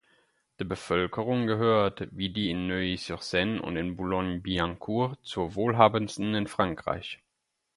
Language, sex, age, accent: German, male, 30-39, Deutschland Deutsch